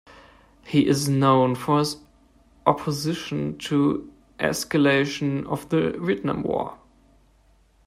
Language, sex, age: English, male, 19-29